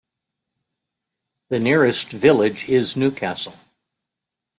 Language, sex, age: English, male, 70-79